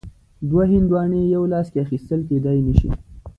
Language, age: Pashto, 30-39